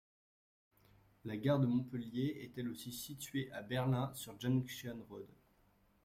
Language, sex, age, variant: French, male, 19-29, Français de métropole